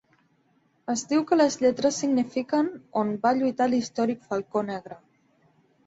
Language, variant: Catalan, Septentrional